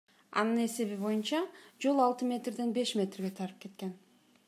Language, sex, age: Kyrgyz, female, 30-39